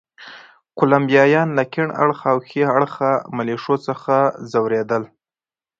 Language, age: Pashto, 19-29